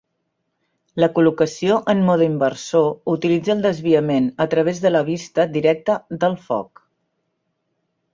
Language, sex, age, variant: Catalan, female, 50-59, Central